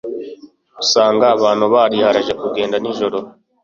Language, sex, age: Kinyarwanda, male, 19-29